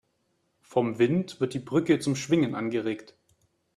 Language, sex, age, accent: German, male, 19-29, Deutschland Deutsch